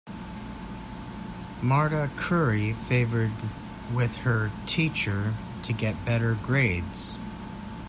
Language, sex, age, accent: English, male, 40-49, United States English